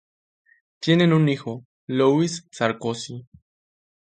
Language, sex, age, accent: Spanish, male, 19-29, México